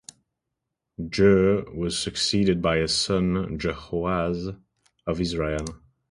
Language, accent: English, England English